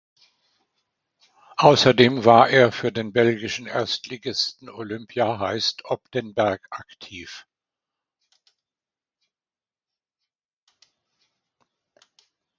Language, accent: German, Deutschland Deutsch